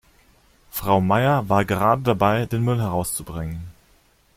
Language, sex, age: German, male, 30-39